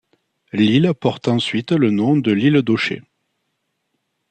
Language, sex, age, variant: French, male, 40-49, Français de métropole